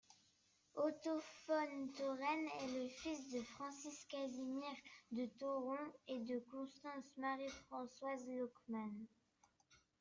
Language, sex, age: French, male, 40-49